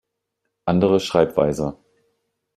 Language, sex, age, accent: German, male, 30-39, Deutschland Deutsch